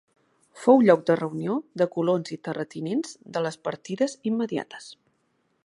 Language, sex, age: Catalan, female, 40-49